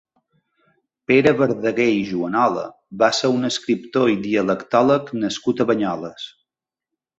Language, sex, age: Catalan, male, 40-49